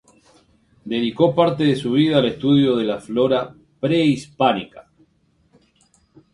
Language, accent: Spanish, Rioplatense: Argentina, Uruguay, este de Bolivia, Paraguay